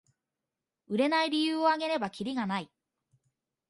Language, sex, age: Japanese, female, 19-29